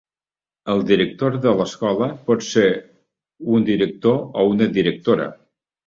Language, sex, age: Catalan, male, 70-79